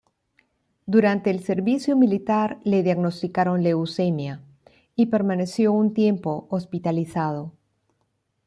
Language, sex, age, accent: Spanish, female, 60-69, Andino-Pacífico: Colombia, Perú, Ecuador, oeste de Bolivia y Venezuela andina